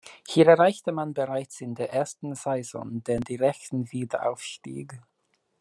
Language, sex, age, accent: German, male, 19-29, Britisches Deutsch